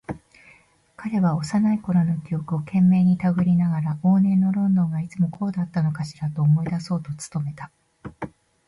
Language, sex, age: Japanese, female, 50-59